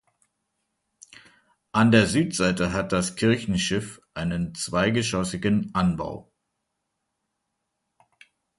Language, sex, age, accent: German, male, 30-39, Deutschland Deutsch